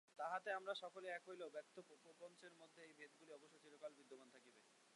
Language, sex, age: Bengali, male, 19-29